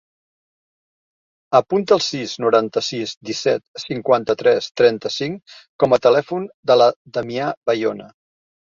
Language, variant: Catalan, Central